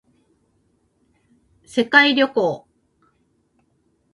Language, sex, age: Japanese, female, 50-59